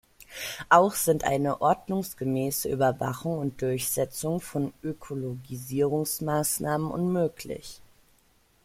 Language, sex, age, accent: German, female, 30-39, Deutschland Deutsch